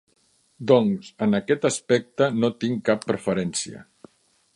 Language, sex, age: Catalan, male, 50-59